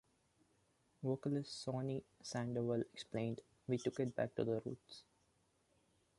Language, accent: English, India and South Asia (India, Pakistan, Sri Lanka)